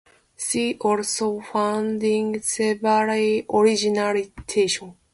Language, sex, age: English, female, 30-39